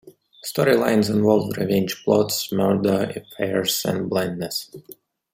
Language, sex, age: English, male, 30-39